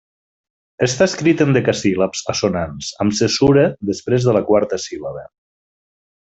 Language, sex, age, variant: Catalan, male, 40-49, Nord-Occidental